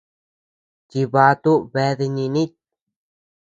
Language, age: Tepeuxila Cuicatec, under 19